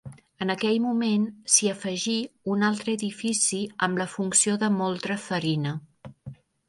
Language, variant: Catalan, Septentrional